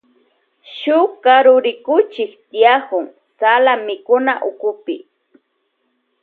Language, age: Loja Highland Quichua, 40-49